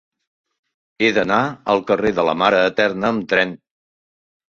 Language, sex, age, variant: Catalan, male, 60-69, Central